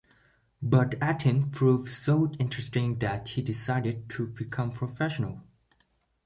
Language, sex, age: English, male, 19-29